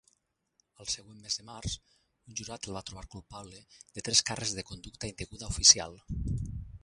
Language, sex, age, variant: Catalan, male, 40-49, Valencià meridional